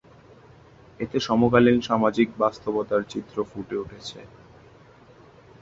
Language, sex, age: Bengali, male, 19-29